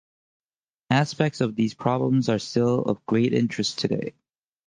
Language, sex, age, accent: English, male, 30-39, United States English